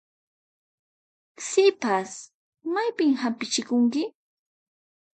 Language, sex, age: Puno Quechua, female, 19-29